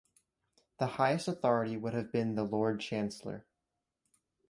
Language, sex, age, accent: English, male, under 19, United States English